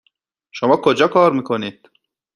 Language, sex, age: Persian, male, 30-39